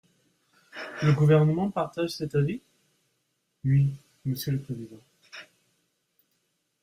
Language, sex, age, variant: French, male, 19-29, Français de métropole